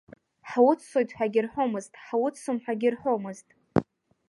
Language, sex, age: Abkhazian, female, 19-29